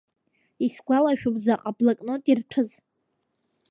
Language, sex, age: Abkhazian, female, under 19